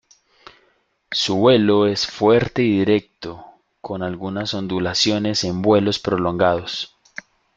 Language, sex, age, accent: Spanish, male, 30-39, Andino-Pacífico: Colombia, Perú, Ecuador, oeste de Bolivia y Venezuela andina